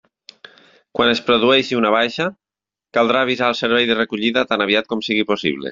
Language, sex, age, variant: Catalan, male, 40-49, Nord-Occidental